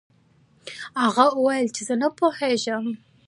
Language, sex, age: Pashto, female, 19-29